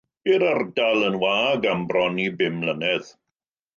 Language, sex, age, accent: Welsh, male, 50-59, Y Deyrnas Unedig Cymraeg